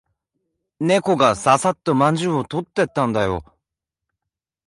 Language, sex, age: Japanese, male, 30-39